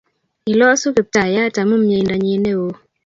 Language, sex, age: Kalenjin, female, 19-29